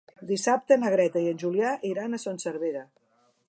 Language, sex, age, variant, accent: Catalan, female, 60-69, Central, central